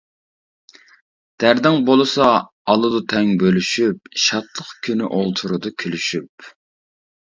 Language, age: Uyghur, 40-49